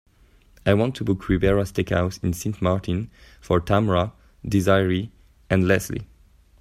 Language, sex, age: English, male, 19-29